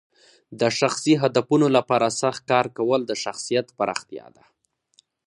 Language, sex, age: Pashto, male, under 19